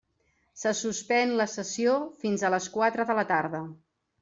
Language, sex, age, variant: Catalan, female, 40-49, Central